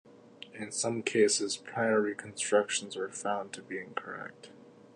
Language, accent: English, United States English